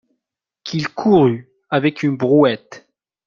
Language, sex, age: French, male, 19-29